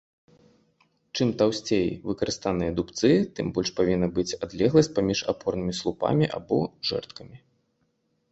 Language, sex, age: Belarusian, male, 30-39